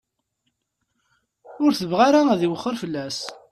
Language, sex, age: Kabyle, male, 30-39